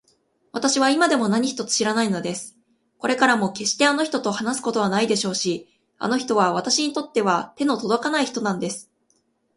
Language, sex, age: Japanese, female, 19-29